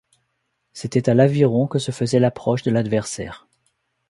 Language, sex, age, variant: French, male, 40-49, Français de métropole